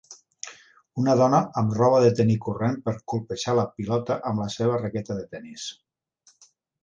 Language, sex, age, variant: Catalan, male, 60-69, Central